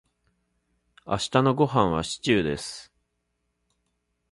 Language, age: Japanese, 40-49